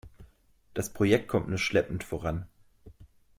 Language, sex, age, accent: German, male, 30-39, Deutschland Deutsch